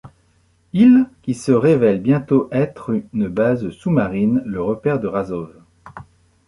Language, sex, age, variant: French, male, 50-59, Français de métropole